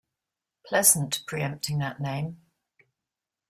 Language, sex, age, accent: English, female, 60-69, England English